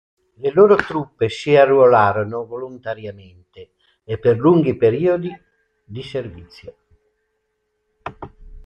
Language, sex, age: Italian, male, 60-69